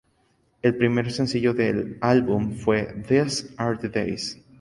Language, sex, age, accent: Spanish, male, 19-29, México